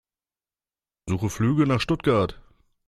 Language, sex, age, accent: German, male, 19-29, Deutschland Deutsch